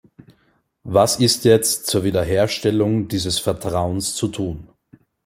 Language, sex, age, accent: German, male, 19-29, Österreichisches Deutsch